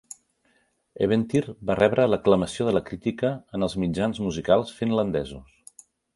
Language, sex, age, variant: Catalan, male, 50-59, Central